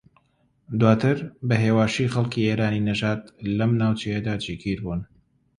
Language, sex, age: Central Kurdish, male, 19-29